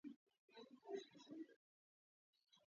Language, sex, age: Georgian, male, under 19